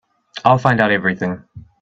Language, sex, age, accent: English, male, 19-29, New Zealand English